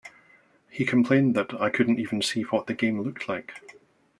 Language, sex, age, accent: English, male, 40-49, Scottish English